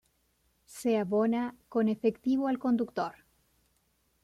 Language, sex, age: Spanish, female, 30-39